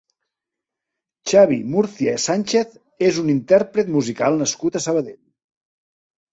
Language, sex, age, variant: Catalan, male, 40-49, Central